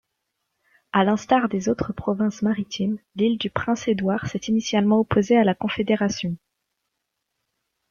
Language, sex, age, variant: French, female, 19-29, Français de métropole